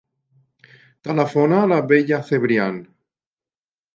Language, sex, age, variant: Catalan, male, 50-59, Central